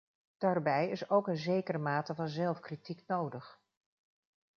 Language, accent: Dutch, Nederlands Nederlands